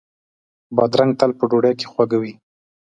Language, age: Pashto, 30-39